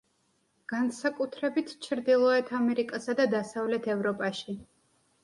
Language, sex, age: Georgian, female, 19-29